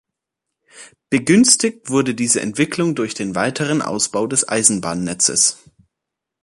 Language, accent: German, Deutschland Deutsch